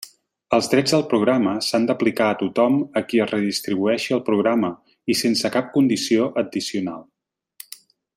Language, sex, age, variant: Catalan, male, 40-49, Central